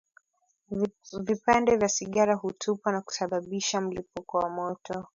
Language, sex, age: Swahili, female, 19-29